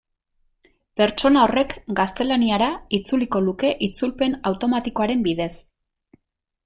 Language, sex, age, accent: Basque, female, 40-49, Erdialdekoa edo Nafarra (Gipuzkoa, Nafarroa)